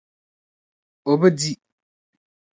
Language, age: Dagbani, 19-29